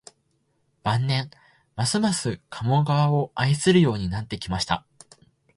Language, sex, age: Japanese, male, 19-29